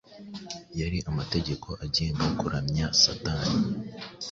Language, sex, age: Kinyarwanda, male, 19-29